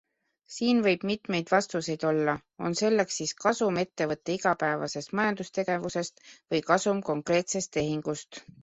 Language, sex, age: Estonian, female, 30-39